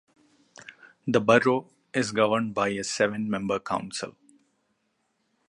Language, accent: English, India and South Asia (India, Pakistan, Sri Lanka)